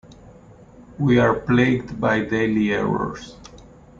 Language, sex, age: English, male, 40-49